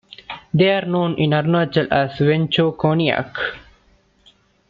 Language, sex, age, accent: English, male, 19-29, India and South Asia (India, Pakistan, Sri Lanka)